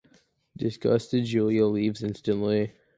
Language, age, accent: English, under 19, United States English